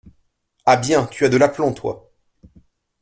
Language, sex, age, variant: French, male, 19-29, Français de métropole